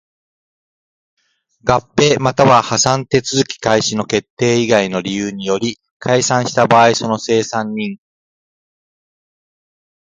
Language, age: Japanese, 50-59